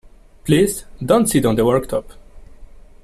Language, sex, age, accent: English, male, 19-29, England English